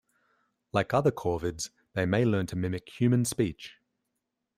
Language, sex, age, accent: English, male, 30-39, Australian English